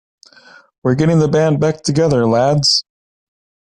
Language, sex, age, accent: English, male, 19-29, United States English